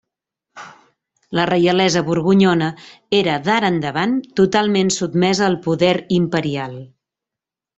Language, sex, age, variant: Catalan, female, 40-49, Central